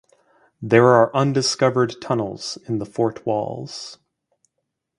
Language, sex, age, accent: English, male, 30-39, United States English